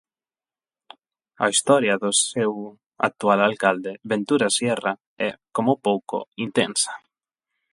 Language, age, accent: Galician, 30-39, Atlántico (seseo e gheada); Normativo (estándar); Neofalante